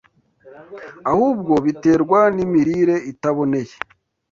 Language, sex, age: Kinyarwanda, male, 19-29